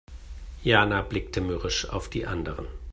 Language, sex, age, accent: German, male, 40-49, Deutschland Deutsch